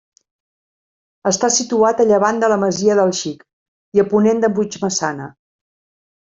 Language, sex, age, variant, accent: Catalan, female, 50-59, Central, central